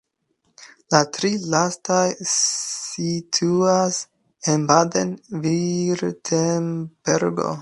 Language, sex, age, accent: Esperanto, male, 19-29, Internacia